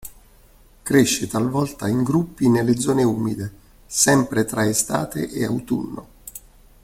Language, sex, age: Italian, male, 60-69